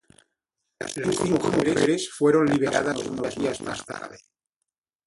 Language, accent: Spanish, España: Norte peninsular (Asturias, Castilla y León, Cantabria, País Vasco, Navarra, Aragón, La Rioja, Guadalajara, Cuenca)